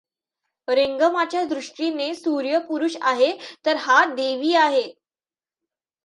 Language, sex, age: Marathi, female, under 19